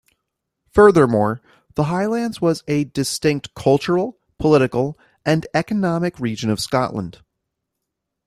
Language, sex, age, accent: English, male, 30-39, United States English